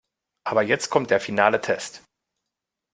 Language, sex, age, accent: German, male, 30-39, Deutschland Deutsch